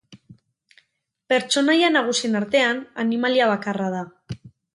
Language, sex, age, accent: Basque, female, 30-39, Erdialdekoa edo Nafarra (Gipuzkoa, Nafarroa)